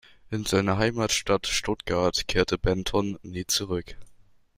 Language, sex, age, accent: German, male, under 19, Deutschland Deutsch